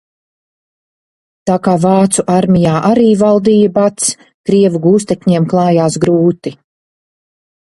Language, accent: Latvian, bez akcenta